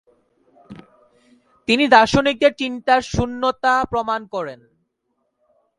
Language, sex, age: Bengali, male, 19-29